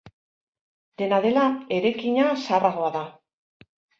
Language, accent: Basque, Mendebalekoa (Araba, Bizkaia, Gipuzkoako mendebaleko herri batzuk)